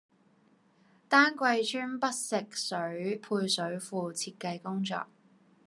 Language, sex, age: Cantonese, female, 19-29